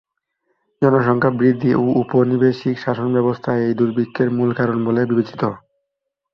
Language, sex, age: Bengali, male, 19-29